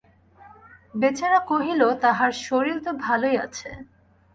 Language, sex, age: Bengali, female, 19-29